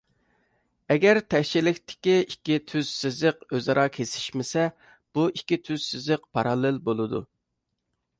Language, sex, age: Uyghur, male, 30-39